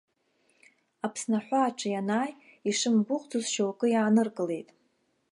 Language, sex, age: Abkhazian, female, 30-39